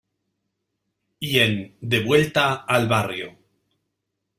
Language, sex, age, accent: Spanish, male, 40-49, España: Norte peninsular (Asturias, Castilla y León, Cantabria, País Vasco, Navarra, Aragón, La Rioja, Guadalajara, Cuenca)